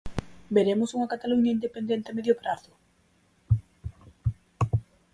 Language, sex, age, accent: Galician, female, under 19, Normativo (estándar)